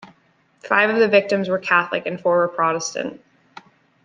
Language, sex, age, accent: English, female, 19-29, United States English